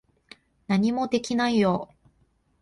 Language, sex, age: Japanese, female, 19-29